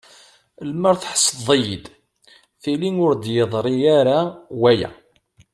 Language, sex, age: Kabyle, male, 30-39